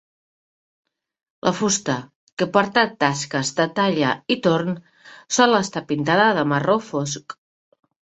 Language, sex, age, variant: Catalan, female, 40-49, Central